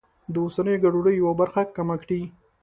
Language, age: Pashto, 19-29